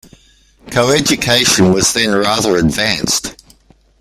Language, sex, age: English, male, 60-69